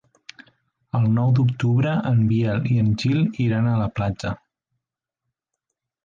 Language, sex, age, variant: Catalan, male, 19-29, Central